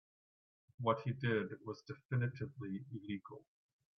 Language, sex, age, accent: English, male, 50-59, Canadian English